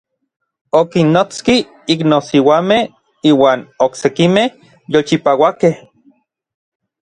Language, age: Orizaba Nahuatl, 30-39